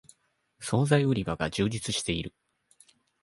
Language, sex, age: Japanese, male, 19-29